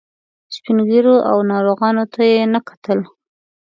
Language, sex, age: Pashto, female, 19-29